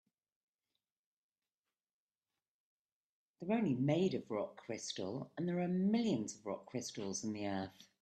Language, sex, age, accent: English, female, 50-59, England English